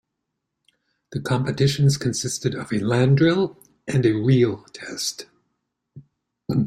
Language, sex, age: English, male, 60-69